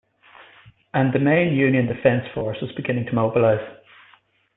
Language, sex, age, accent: English, male, 19-29, Irish English